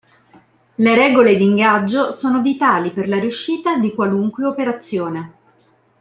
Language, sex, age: Italian, female, 30-39